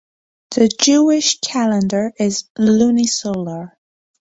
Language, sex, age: English, female, 19-29